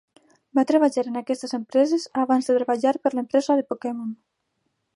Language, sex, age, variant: Catalan, female, under 19, Alacantí